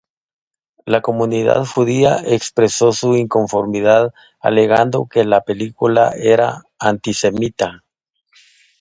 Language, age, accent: Spanish, 50-59, América central